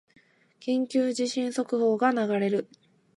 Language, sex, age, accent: Japanese, female, 19-29, 関西弁